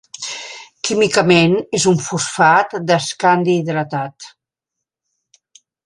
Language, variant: Catalan, Central